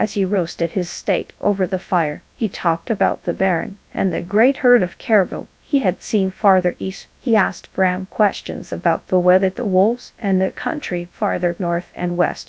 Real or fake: fake